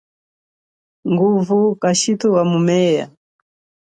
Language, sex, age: Chokwe, female, 40-49